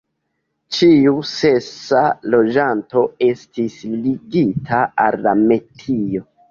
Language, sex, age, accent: Esperanto, male, 19-29, Internacia